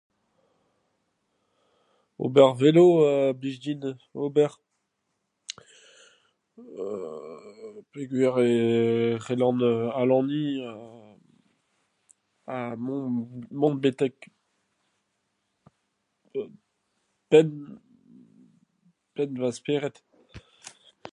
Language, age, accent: Breton, 30-39, Kerneveg; Leoneg